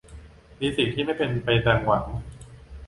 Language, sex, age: Thai, male, under 19